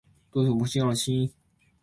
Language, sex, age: Japanese, male, 19-29